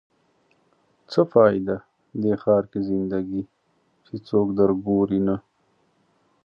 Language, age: Pashto, 30-39